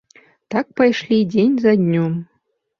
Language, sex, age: Belarusian, female, 30-39